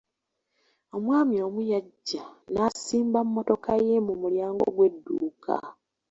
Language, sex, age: Ganda, female, 19-29